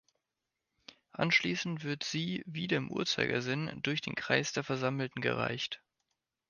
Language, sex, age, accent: German, male, 19-29, Deutschland Deutsch